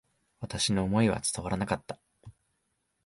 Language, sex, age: Japanese, male, 19-29